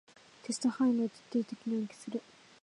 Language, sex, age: Japanese, female, 19-29